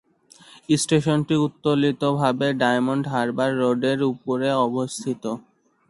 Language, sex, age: Bengali, male, 19-29